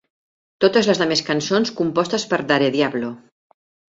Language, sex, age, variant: Catalan, female, 50-59, Central